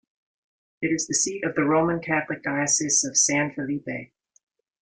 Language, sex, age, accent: English, female, 50-59, United States English